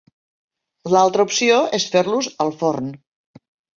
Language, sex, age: Catalan, female, 60-69